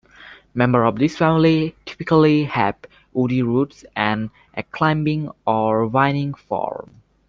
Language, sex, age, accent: English, male, under 19, England English